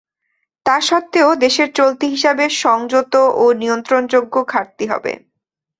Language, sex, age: Bengali, female, 19-29